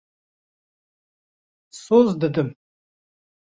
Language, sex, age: Kurdish, male, 50-59